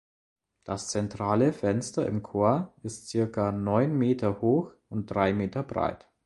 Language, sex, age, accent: German, male, under 19, Deutschland Deutsch